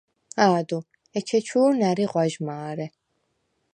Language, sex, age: Svan, female, 19-29